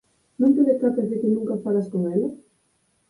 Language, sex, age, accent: Galician, female, 30-39, Normativo (estándar)